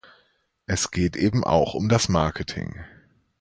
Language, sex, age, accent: German, male, 30-39, Deutschland Deutsch